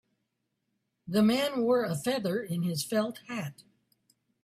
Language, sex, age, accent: English, female, 70-79, United States English